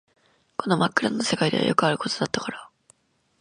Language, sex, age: Japanese, female, 19-29